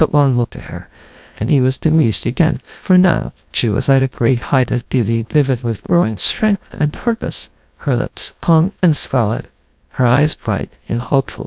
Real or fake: fake